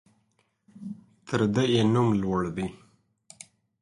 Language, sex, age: Pashto, male, 30-39